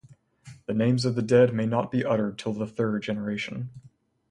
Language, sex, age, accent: English, male, 19-29, United States English